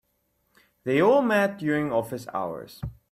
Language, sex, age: English, male, 19-29